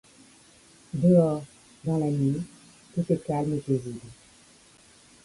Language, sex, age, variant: French, female, 50-59, Français de métropole